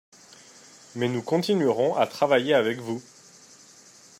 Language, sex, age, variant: French, male, 30-39, Français de métropole